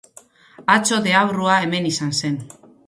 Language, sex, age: Basque, female, 40-49